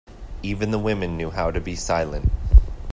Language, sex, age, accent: English, male, 19-29, Canadian English